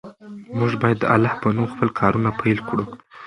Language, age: Pashto, 19-29